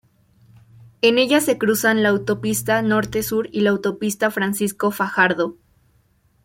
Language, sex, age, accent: Spanish, female, 19-29, México